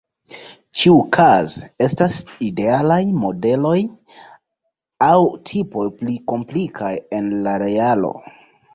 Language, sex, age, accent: Esperanto, male, 19-29, Internacia